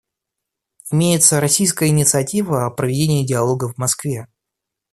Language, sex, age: Russian, male, under 19